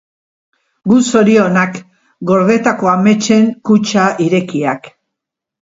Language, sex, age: Basque, female, 60-69